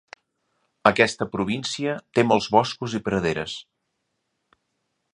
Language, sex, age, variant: Catalan, male, 50-59, Central